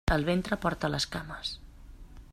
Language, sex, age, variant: Catalan, female, 40-49, Central